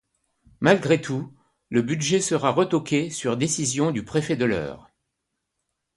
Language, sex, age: French, male, 60-69